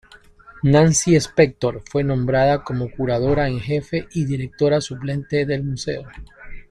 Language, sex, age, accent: Spanish, male, 30-39, Andino-Pacífico: Colombia, Perú, Ecuador, oeste de Bolivia y Venezuela andina